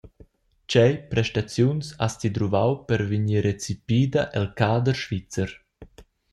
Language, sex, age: Romansh, male, 19-29